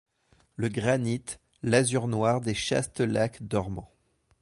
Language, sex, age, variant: French, male, 30-39, Français de métropole